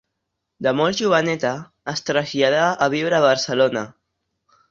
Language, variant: Catalan, Central